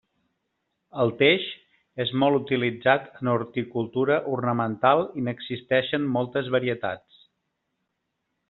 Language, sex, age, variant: Catalan, male, 40-49, Central